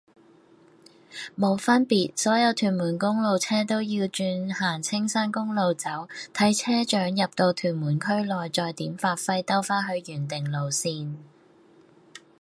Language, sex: Cantonese, female